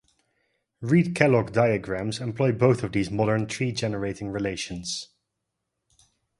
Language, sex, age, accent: English, male, 19-29, Dutch